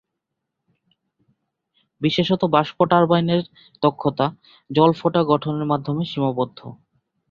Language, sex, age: Bengali, male, 19-29